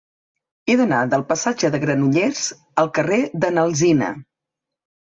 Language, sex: Catalan, female